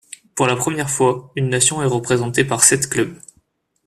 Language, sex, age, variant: French, male, 19-29, Français de métropole